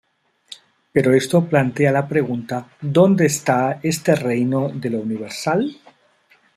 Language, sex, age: Spanish, male, 40-49